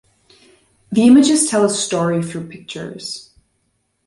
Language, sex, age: English, female, 19-29